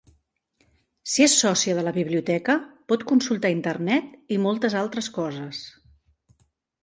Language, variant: Catalan, Central